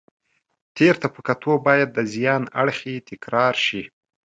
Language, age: Pashto, 19-29